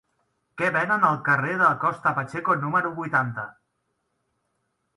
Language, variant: Catalan, Central